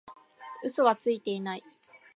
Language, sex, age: Japanese, female, 19-29